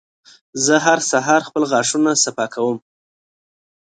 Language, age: Pashto, 30-39